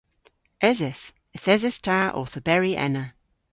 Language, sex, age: Cornish, female, 40-49